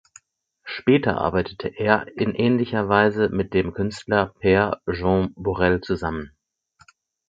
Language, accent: German, Deutschland Deutsch